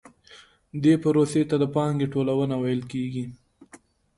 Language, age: Pashto, 19-29